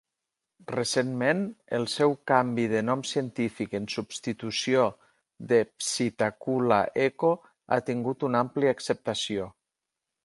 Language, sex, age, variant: Catalan, male, 50-59, Septentrional